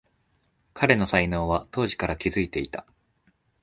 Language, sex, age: Japanese, male, 19-29